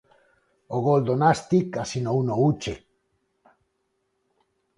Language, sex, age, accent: Galician, male, 40-49, Normativo (estándar); Neofalante